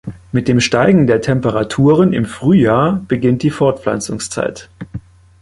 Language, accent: German, Deutschland Deutsch